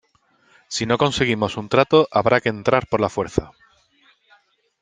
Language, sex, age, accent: Spanish, male, 30-39, España: Sur peninsular (Andalucia, Extremadura, Murcia)